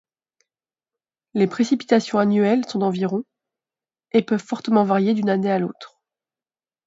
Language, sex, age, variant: French, female, 30-39, Français de métropole